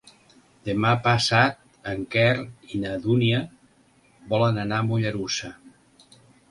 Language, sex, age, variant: Catalan, male, 60-69, Central